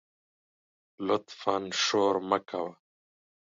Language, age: Pashto, 30-39